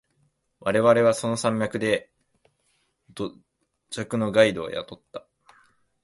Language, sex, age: Japanese, male, 19-29